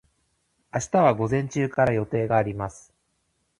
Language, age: Japanese, 30-39